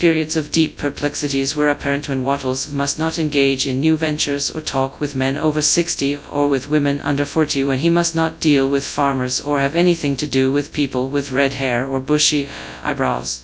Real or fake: fake